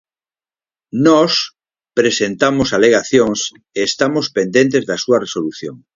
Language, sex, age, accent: Galician, male, 50-59, Normativo (estándar)